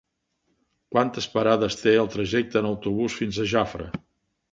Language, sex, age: Catalan, male, 70-79